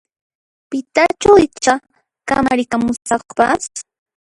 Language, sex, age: Puno Quechua, female, 19-29